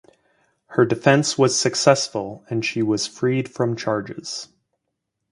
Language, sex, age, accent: English, male, 30-39, United States English